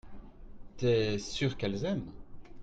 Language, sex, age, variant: French, male, 30-39, Français de métropole